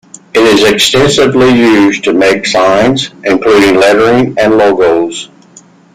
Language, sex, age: English, male, 60-69